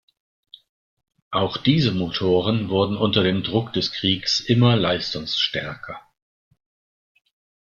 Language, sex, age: German, male, 60-69